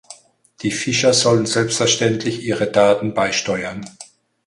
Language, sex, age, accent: German, male, 60-69, Deutschland Deutsch